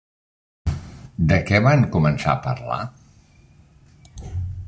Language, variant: Catalan, Central